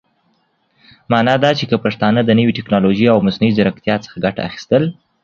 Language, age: Pashto, under 19